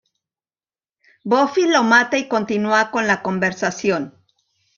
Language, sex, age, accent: Spanish, male, 40-49, México